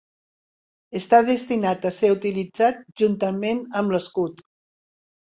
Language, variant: Catalan, Central